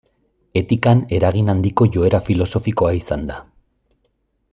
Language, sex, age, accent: Basque, male, 40-49, Erdialdekoa edo Nafarra (Gipuzkoa, Nafarroa)